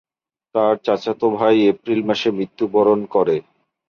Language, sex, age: Bengali, male, 40-49